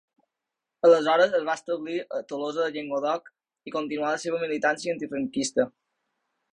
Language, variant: Catalan, Balear